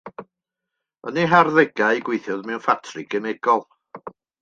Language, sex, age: Welsh, male, 60-69